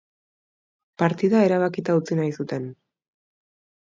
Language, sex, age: Basque, female, 30-39